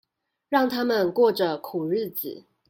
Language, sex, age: Chinese, female, 19-29